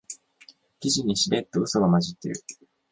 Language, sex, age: Japanese, male, 19-29